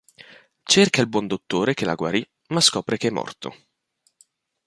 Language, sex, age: Italian, male, 19-29